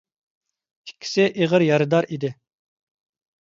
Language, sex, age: Uyghur, male, 30-39